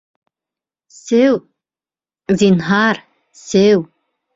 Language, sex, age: Bashkir, female, 30-39